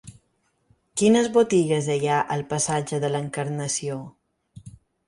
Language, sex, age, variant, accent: Catalan, female, 40-49, Balear, mallorquí